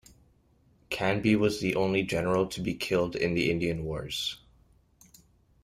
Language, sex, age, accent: English, male, 19-29, Canadian English